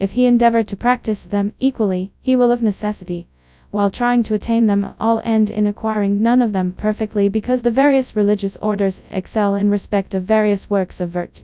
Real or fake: fake